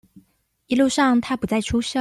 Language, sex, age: Chinese, female, 19-29